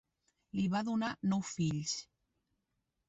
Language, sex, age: Catalan, female, 50-59